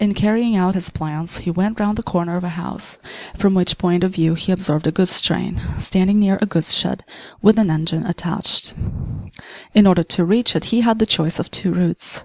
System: none